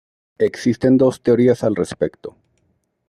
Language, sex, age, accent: Spanish, male, 40-49, México